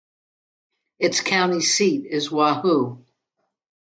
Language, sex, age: English, female, 70-79